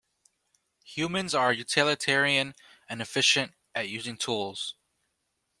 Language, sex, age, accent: English, male, 19-29, United States English